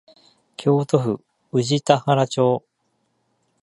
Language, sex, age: Japanese, male, 30-39